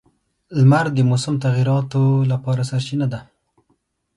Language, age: Pashto, 19-29